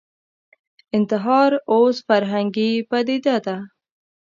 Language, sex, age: Pashto, female, under 19